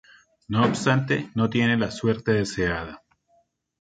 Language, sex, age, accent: Spanish, male, 30-39, Andino-Pacífico: Colombia, Perú, Ecuador, oeste de Bolivia y Venezuela andina